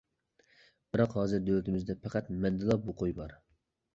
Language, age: Uyghur, 30-39